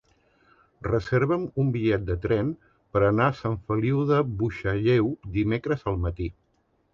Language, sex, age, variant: Catalan, male, 40-49, Central